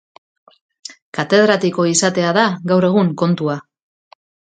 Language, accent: Basque, Mendebalekoa (Araba, Bizkaia, Gipuzkoako mendebaleko herri batzuk)